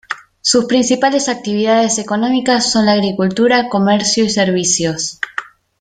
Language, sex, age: Spanish, female, 19-29